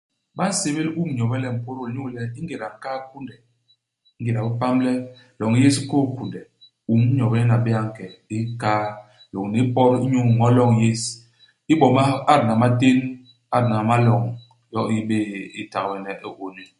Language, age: Basaa, 40-49